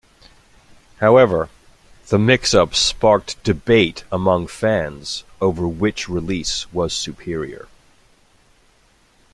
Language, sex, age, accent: English, male, 40-49, United States English